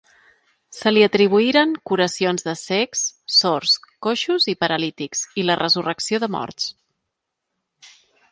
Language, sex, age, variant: Catalan, female, 40-49, Balear